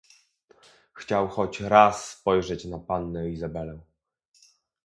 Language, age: Polish, 19-29